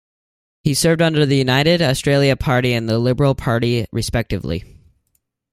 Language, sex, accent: English, male, United States English